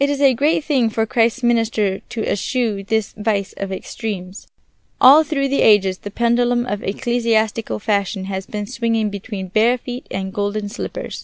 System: none